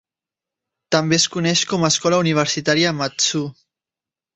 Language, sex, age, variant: Catalan, male, 19-29, Central